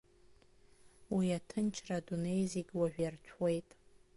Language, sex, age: Abkhazian, female, under 19